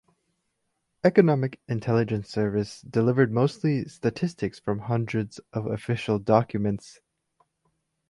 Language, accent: English, United States English